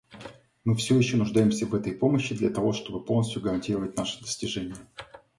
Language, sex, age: Russian, male, 40-49